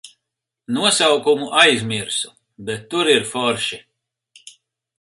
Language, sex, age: Latvian, male, 50-59